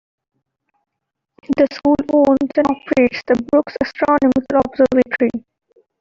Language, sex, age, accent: English, female, 19-29, India and South Asia (India, Pakistan, Sri Lanka)